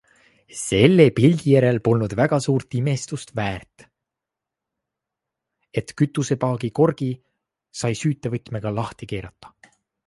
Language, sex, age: Estonian, male, 19-29